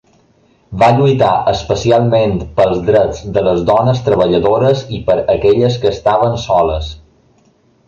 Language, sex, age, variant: Catalan, male, 19-29, Balear